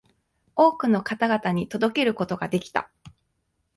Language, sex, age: Japanese, female, 19-29